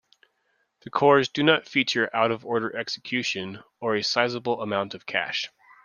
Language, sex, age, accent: English, male, 30-39, United States English